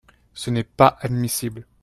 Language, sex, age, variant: French, male, 19-29, Français de métropole